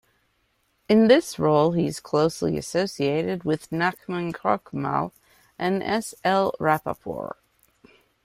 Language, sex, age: English, female, 40-49